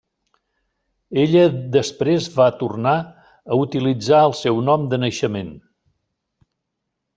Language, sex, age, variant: Catalan, male, 60-69, Central